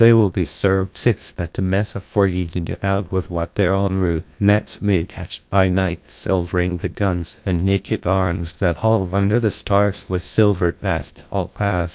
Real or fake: fake